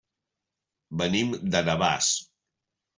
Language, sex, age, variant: Catalan, male, 50-59, Central